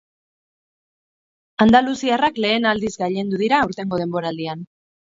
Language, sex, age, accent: Basque, female, 30-39, Mendebalekoa (Araba, Bizkaia, Gipuzkoako mendebaleko herri batzuk)